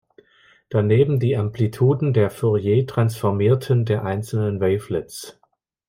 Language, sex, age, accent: German, male, 50-59, Deutschland Deutsch